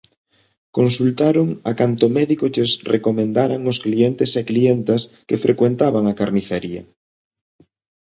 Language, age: Galician, 30-39